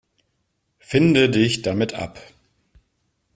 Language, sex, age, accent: German, male, 40-49, Deutschland Deutsch